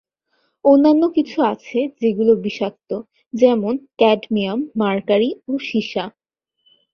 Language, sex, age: Bengali, female, 19-29